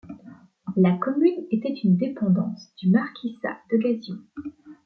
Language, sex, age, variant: French, female, 19-29, Français de métropole